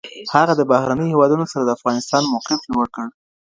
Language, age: Pashto, 30-39